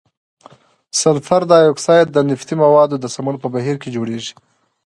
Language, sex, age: Pashto, female, 19-29